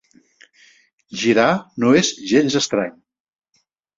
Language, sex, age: Catalan, male, 70-79